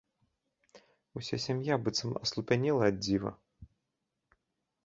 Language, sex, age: Belarusian, male, 30-39